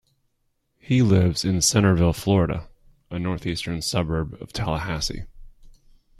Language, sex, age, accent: English, male, 40-49, United States English